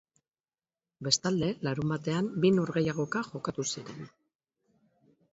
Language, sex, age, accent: Basque, female, 50-59, Mendebalekoa (Araba, Bizkaia, Gipuzkoako mendebaleko herri batzuk)